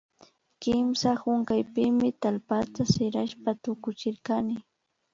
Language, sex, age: Imbabura Highland Quichua, female, 19-29